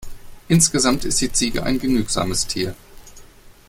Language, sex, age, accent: German, male, 40-49, Deutschland Deutsch